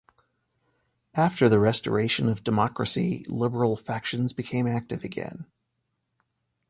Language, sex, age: English, male, 40-49